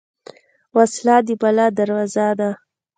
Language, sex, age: Pashto, female, 19-29